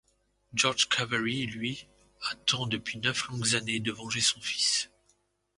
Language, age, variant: French, 40-49, Français de métropole